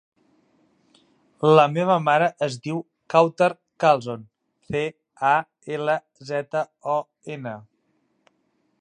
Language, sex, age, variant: Catalan, male, 30-39, Central